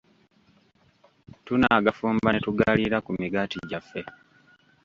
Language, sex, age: Ganda, male, 19-29